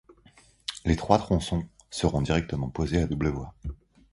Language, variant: French, Français de métropole